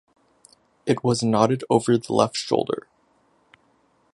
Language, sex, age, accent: English, male, 19-29, Canadian English